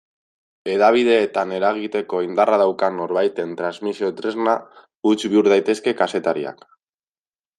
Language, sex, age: Basque, male, 19-29